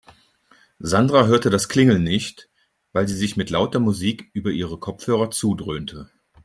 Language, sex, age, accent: German, male, 40-49, Deutschland Deutsch